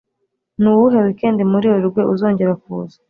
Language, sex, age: Kinyarwanda, female, 19-29